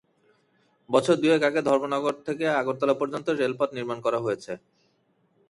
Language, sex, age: Bengali, male, 19-29